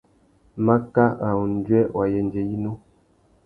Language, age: Tuki, 40-49